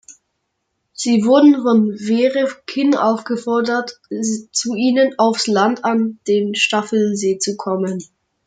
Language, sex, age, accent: German, male, under 19, Deutschland Deutsch